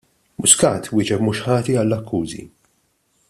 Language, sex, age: Maltese, male, 40-49